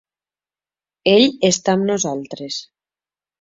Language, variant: Catalan, Nord-Occidental